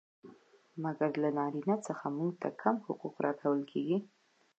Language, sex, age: Pashto, female, 19-29